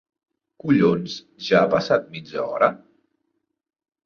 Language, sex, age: Catalan, male, 19-29